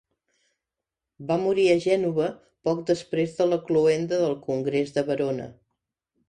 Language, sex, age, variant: Catalan, female, 50-59, Central